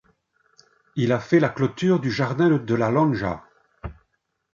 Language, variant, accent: French, Français d'Europe, Français de Belgique